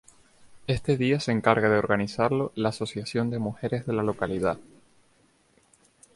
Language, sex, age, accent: Spanish, male, 19-29, España: Islas Canarias